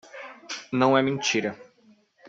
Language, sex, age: Portuguese, male, 19-29